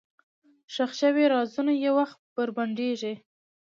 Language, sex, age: Pashto, female, under 19